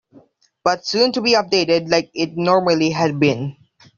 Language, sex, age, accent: English, male, under 19, Filipino